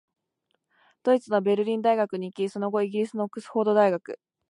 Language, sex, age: Japanese, female, 19-29